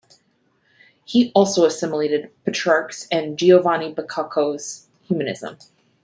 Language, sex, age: English, female, 30-39